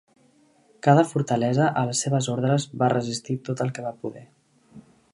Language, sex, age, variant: Catalan, male, under 19, Central